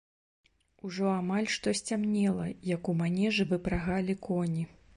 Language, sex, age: Belarusian, female, 30-39